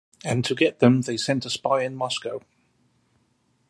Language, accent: English, England English